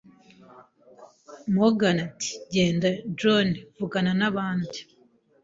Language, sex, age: Kinyarwanda, female, 19-29